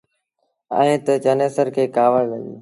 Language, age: Sindhi Bhil, 19-29